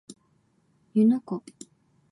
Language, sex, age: Japanese, female, 19-29